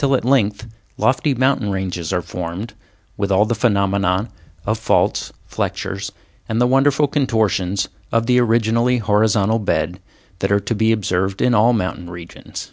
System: none